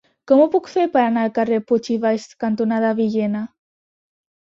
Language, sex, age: Catalan, female, under 19